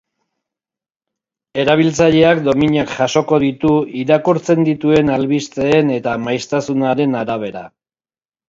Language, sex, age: Basque, male, 60-69